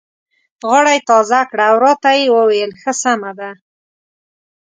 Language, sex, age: Pashto, female, 19-29